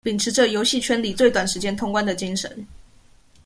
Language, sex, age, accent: Chinese, female, 19-29, 出生地：臺北市